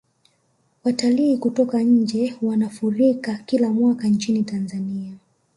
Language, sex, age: Swahili, female, 19-29